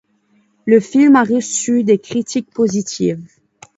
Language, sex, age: French, female, under 19